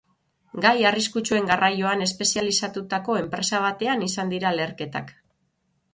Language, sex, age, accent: Basque, female, 40-49, Mendebalekoa (Araba, Bizkaia, Gipuzkoako mendebaleko herri batzuk)